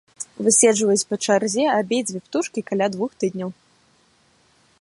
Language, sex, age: Belarusian, female, 19-29